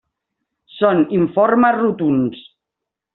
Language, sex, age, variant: Catalan, female, 50-59, Central